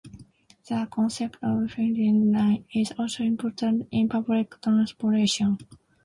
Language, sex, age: English, female, 19-29